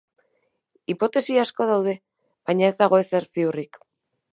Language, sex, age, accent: Basque, female, 30-39, Erdialdekoa edo Nafarra (Gipuzkoa, Nafarroa)